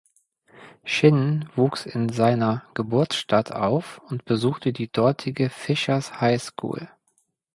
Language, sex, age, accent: German, male, 30-39, Deutschland Deutsch